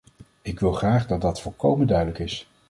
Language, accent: Dutch, Nederlands Nederlands